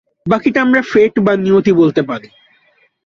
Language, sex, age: Bengali, male, 19-29